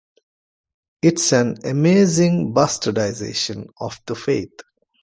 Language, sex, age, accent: English, male, 40-49, India and South Asia (India, Pakistan, Sri Lanka)